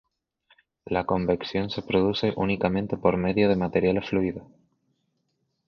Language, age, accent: Spanish, 19-29, España: Islas Canarias